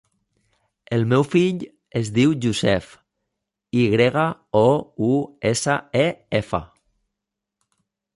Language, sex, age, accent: Catalan, male, 40-49, valencià